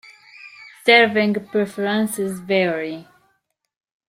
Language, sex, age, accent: English, female, 19-29, United States English